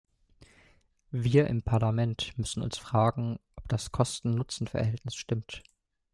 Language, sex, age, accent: German, male, 19-29, Deutschland Deutsch